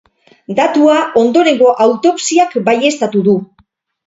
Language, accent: Basque, Mendebalekoa (Araba, Bizkaia, Gipuzkoako mendebaleko herri batzuk)